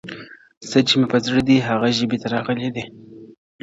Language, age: Pashto, 19-29